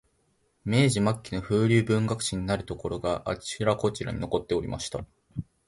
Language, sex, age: Japanese, male, 19-29